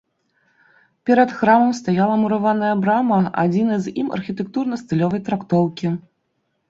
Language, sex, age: Belarusian, female, 30-39